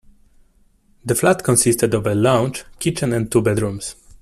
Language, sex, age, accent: English, male, 19-29, England English